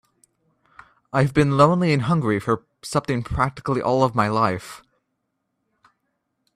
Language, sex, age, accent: English, male, under 19, United States English